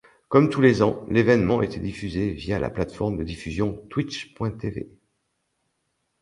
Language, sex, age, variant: French, male, 60-69, Français de métropole